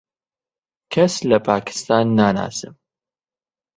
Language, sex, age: Central Kurdish, male, 19-29